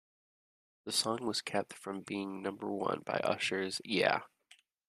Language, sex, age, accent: English, male, 19-29, United States English